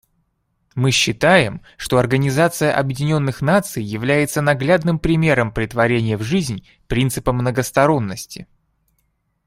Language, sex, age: Russian, male, 19-29